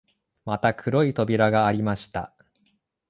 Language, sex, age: Japanese, male, 19-29